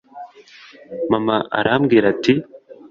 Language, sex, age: Kinyarwanda, male, 19-29